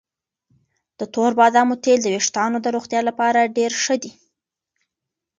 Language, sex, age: Pashto, female, 19-29